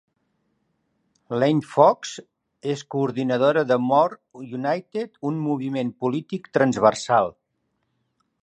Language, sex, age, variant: Catalan, male, 60-69, Central